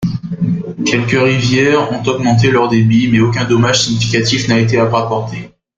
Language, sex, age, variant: French, male, 19-29, Français de métropole